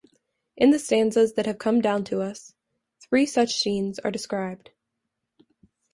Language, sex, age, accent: English, female, under 19, United States English